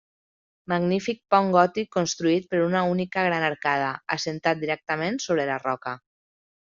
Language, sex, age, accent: Catalan, female, 30-39, valencià